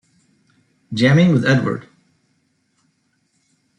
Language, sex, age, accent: English, male, 50-59, United States English